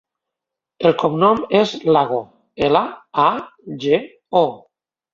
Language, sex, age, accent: Catalan, male, 40-49, valencià